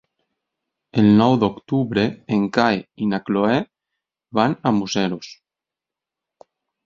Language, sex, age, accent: Catalan, male, 30-39, valencià